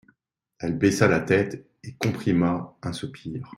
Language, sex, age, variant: French, male, 40-49, Français de métropole